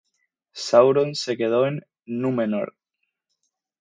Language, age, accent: Spanish, 19-29, España: Islas Canarias